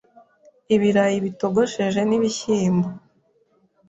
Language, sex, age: Kinyarwanda, female, 19-29